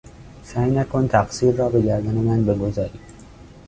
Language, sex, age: Persian, male, 19-29